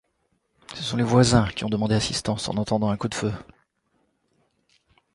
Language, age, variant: French, 60-69, Français de métropole